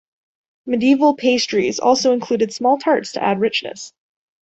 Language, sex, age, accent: English, female, 19-29, United States English